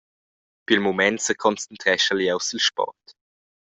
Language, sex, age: Romansh, male, under 19